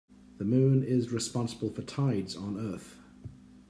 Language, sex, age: English, male, 40-49